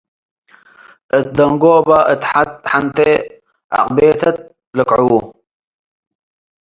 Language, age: Tigre, 30-39